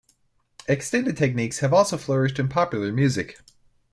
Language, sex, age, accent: English, male, 19-29, United States English